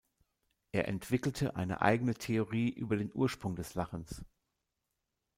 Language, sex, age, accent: German, male, 50-59, Deutschland Deutsch